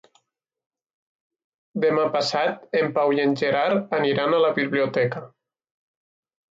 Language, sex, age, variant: Catalan, male, 19-29, Nord-Occidental